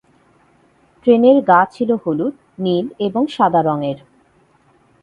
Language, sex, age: Bengali, female, 30-39